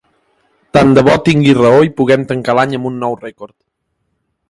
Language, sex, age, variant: Catalan, male, 19-29, Central